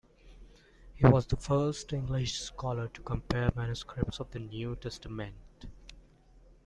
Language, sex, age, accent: English, male, 19-29, India and South Asia (India, Pakistan, Sri Lanka)